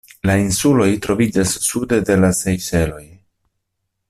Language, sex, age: Esperanto, male, 30-39